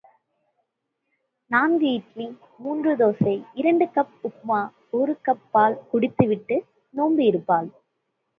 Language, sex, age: Tamil, female, 19-29